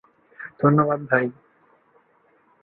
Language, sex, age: Bengali, male, under 19